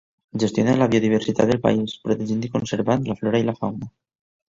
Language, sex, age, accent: Catalan, male, 19-29, valencià